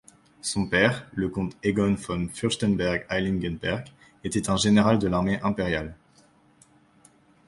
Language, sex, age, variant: French, male, 19-29, Français de métropole